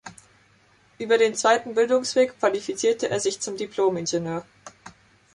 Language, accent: German, Deutschland Deutsch